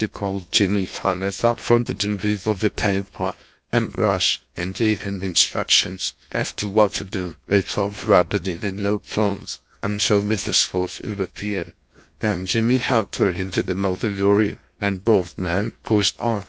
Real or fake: fake